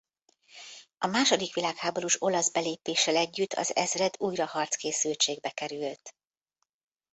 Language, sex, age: Hungarian, female, 50-59